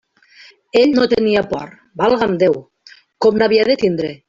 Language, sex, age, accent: Catalan, female, 50-59, valencià